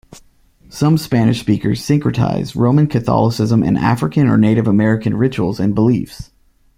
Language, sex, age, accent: English, male, 30-39, United States English